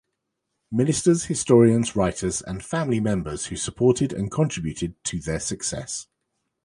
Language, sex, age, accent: English, male, 40-49, England English